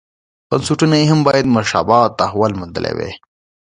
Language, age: Pashto, 19-29